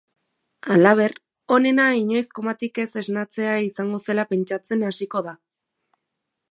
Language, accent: Basque, Erdialdekoa edo Nafarra (Gipuzkoa, Nafarroa)